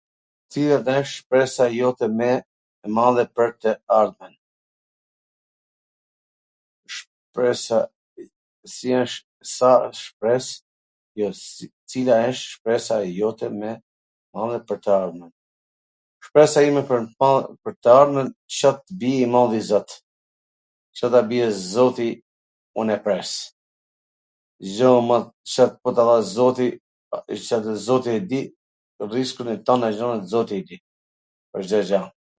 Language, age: Gheg Albanian, 50-59